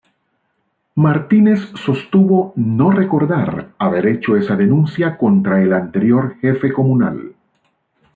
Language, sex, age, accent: Spanish, male, 50-59, América central